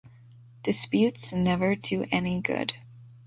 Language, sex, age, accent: English, female, under 19, United States English